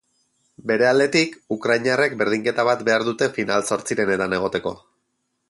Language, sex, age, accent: Basque, male, 30-39, Erdialdekoa edo Nafarra (Gipuzkoa, Nafarroa)